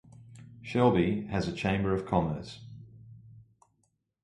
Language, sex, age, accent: English, male, 50-59, Australian English